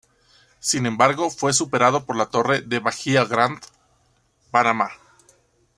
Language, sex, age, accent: Spanish, male, 19-29, Andino-Pacífico: Colombia, Perú, Ecuador, oeste de Bolivia y Venezuela andina